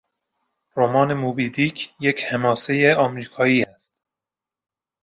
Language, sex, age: Persian, male, 30-39